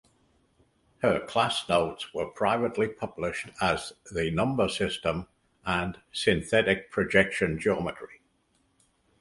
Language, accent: English, England English